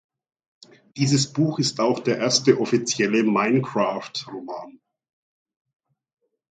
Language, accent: German, Deutschland Deutsch